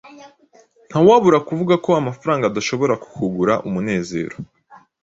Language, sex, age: Kinyarwanda, male, 19-29